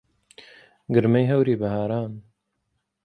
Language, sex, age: Central Kurdish, male, 19-29